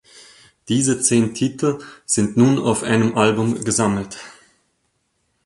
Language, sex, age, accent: German, male, 19-29, Österreichisches Deutsch